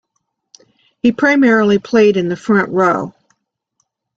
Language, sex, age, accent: English, female, 70-79, United States English